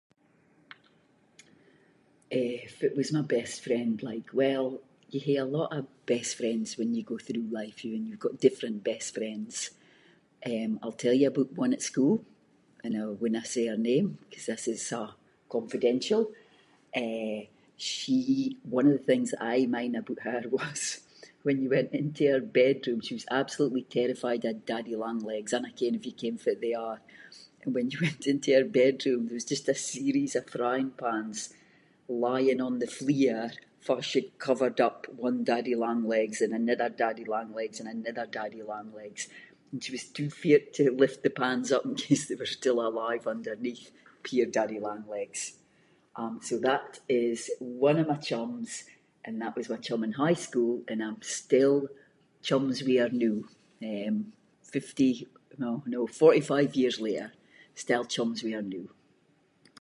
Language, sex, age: Scots, female, 50-59